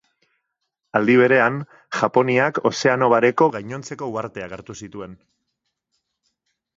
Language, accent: Basque, Mendebalekoa (Araba, Bizkaia, Gipuzkoako mendebaleko herri batzuk)